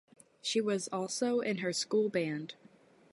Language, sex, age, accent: English, female, under 19, United States English